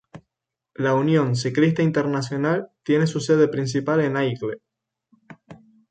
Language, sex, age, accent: Spanish, male, 19-29, España: Islas Canarias